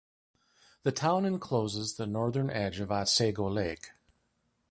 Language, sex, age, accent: English, male, 50-59, United States English